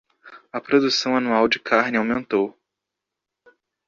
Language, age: Portuguese, 19-29